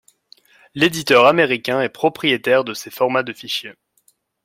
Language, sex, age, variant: French, male, 19-29, Français de métropole